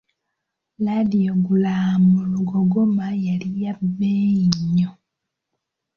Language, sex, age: Ganda, female, 19-29